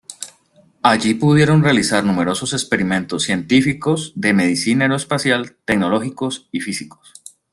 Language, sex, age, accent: Spanish, male, 30-39, Caribe: Cuba, Venezuela, Puerto Rico, República Dominicana, Panamá, Colombia caribeña, México caribeño, Costa del golfo de México